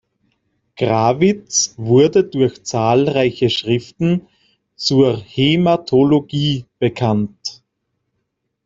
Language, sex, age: German, male, 30-39